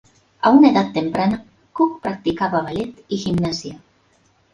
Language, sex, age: Spanish, female, 50-59